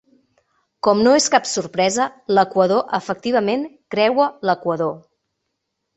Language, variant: Catalan, Central